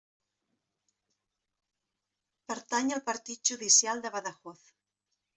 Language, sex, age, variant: Catalan, female, 40-49, Central